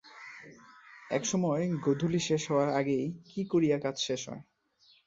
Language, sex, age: Bengali, male, 19-29